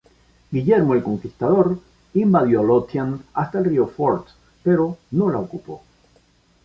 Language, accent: Spanish, Caribe: Cuba, Venezuela, Puerto Rico, República Dominicana, Panamá, Colombia caribeña, México caribeño, Costa del golfo de México